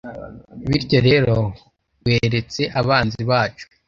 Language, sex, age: Kinyarwanda, male, under 19